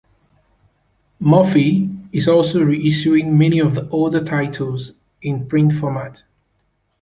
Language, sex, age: English, male, 30-39